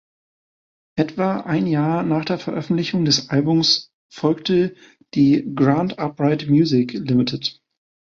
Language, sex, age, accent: German, male, 30-39, Deutschland Deutsch